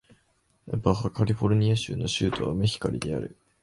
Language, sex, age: Japanese, male, 19-29